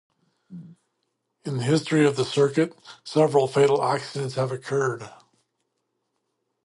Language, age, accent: English, 60-69, United States English